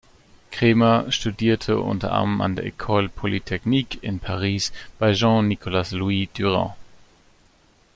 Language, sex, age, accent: German, male, 30-39, Deutschland Deutsch